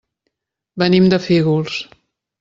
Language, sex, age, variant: Catalan, female, 50-59, Central